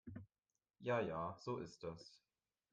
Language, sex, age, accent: German, male, 19-29, Deutschland Deutsch